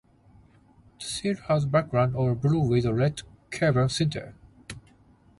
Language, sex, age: English, male, 19-29